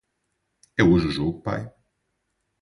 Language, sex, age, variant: Portuguese, male, 19-29, Portuguese (Portugal)